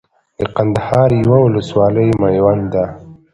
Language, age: Pashto, 19-29